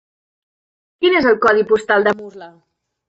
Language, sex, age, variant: Catalan, female, 30-39, Central